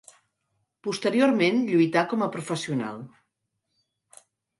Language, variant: Catalan, Central